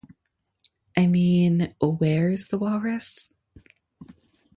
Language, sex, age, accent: English, female, 19-29, United States English